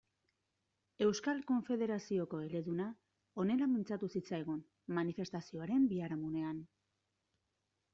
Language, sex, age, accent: Basque, female, 40-49, Mendebalekoa (Araba, Bizkaia, Gipuzkoako mendebaleko herri batzuk)